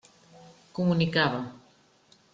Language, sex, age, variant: Catalan, female, 50-59, Central